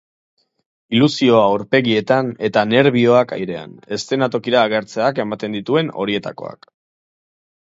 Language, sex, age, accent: Basque, male, 30-39, Mendebalekoa (Araba, Bizkaia, Gipuzkoako mendebaleko herri batzuk)